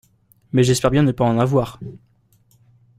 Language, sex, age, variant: French, male, under 19, Français de métropole